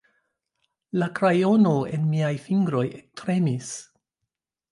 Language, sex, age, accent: Esperanto, female, 50-59, Internacia